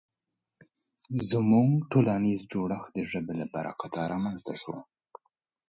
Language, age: Pashto, 50-59